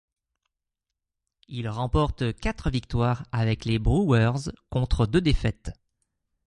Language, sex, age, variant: French, male, 30-39, Français de métropole